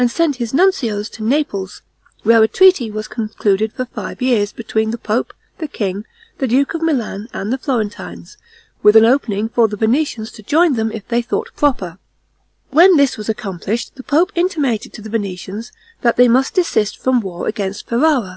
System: none